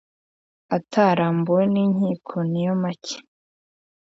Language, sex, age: Kinyarwanda, female, 19-29